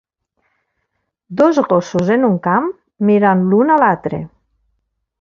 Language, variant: Catalan, Nord-Occidental